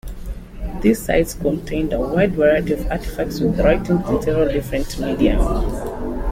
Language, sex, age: English, female, 40-49